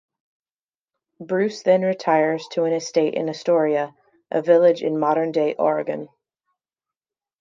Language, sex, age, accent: English, female, 30-39, United States English